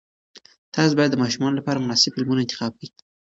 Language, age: Pashto, 19-29